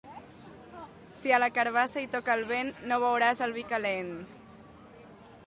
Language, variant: Catalan, Central